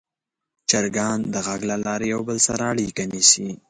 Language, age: Pashto, 19-29